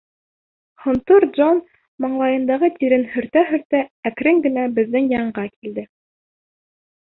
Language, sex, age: Bashkir, female, 19-29